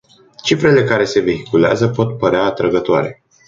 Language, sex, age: Romanian, male, 19-29